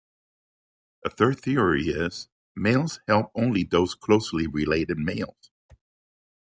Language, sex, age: English, male, 60-69